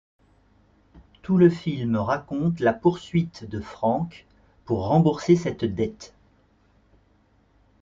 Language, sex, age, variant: French, male, 40-49, Français de métropole